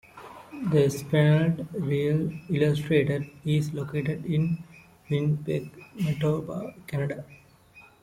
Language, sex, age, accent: English, male, 19-29, India and South Asia (India, Pakistan, Sri Lanka)